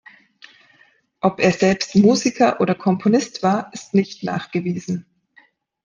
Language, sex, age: German, female, 30-39